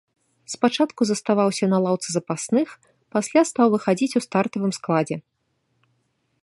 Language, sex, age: Belarusian, female, 19-29